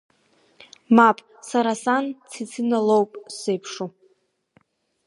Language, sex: Abkhazian, female